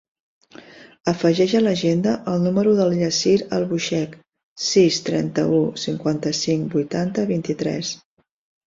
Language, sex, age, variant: Catalan, female, 40-49, Central